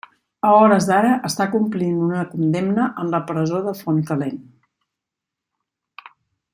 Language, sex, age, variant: Catalan, female, 50-59, Central